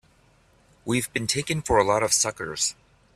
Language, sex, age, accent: English, male, 40-49, United States English